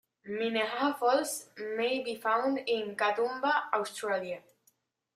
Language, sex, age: English, female, 40-49